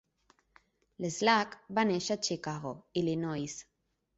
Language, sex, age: Catalan, female, 30-39